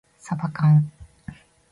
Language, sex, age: Japanese, female, 50-59